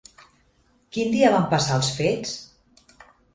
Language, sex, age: Catalan, female, 40-49